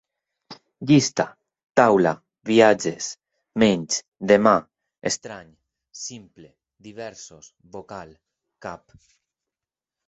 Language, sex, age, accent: Catalan, male, 30-39, valencià; valencià meridional